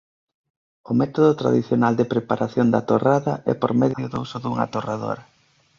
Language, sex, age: Galician, male, 19-29